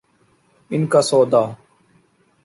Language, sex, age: Urdu, male, 19-29